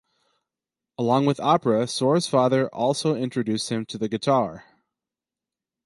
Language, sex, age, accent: English, male, 30-39, United States English